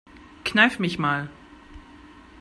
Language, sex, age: German, female, 30-39